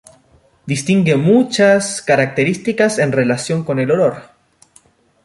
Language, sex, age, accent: Spanish, male, 19-29, Chileno: Chile, Cuyo